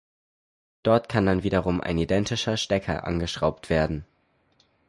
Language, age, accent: German, under 19, Deutschland Deutsch